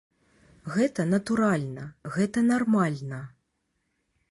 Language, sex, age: Belarusian, female, 40-49